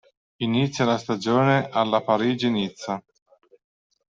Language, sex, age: Italian, male, 50-59